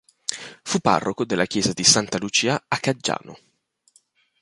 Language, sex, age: Italian, male, 19-29